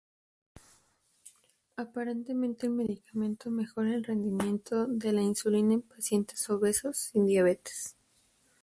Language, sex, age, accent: Spanish, female, 19-29, México